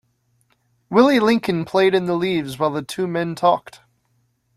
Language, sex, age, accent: English, male, 19-29, United States English